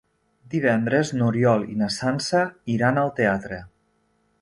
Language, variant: Catalan, Nord-Occidental